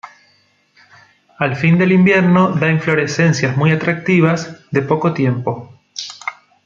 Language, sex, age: Spanish, male, 30-39